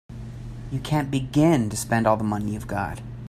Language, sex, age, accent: English, male, 40-49, United States English